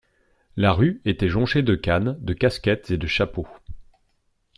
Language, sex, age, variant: French, male, 40-49, Français de métropole